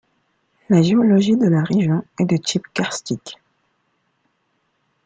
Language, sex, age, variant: French, female, under 19, Français de métropole